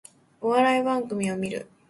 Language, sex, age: Japanese, female, 19-29